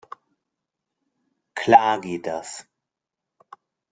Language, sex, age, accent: German, male, 50-59, Deutschland Deutsch